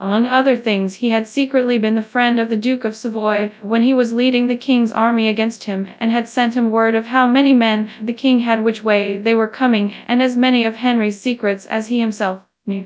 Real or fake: fake